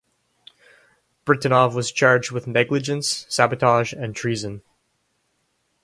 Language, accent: English, Canadian English